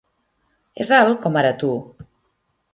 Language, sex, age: Catalan, female, 30-39